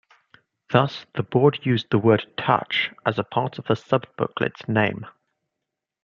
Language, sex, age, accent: English, male, 19-29, England English